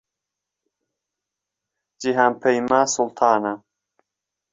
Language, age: Central Kurdish, 19-29